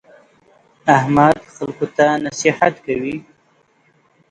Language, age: Pashto, 19-29